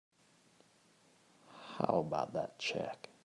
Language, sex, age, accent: English, male, 19-29, Australian English